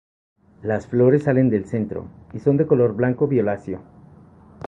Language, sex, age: Spanish, male, 30-39